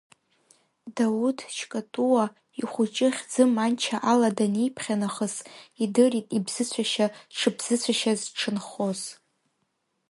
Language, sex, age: Abkhazian, female, 19-29